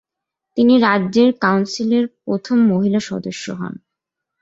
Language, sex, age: Bengali, female, 19-29